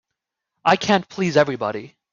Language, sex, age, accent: English, male, 30-39, United States English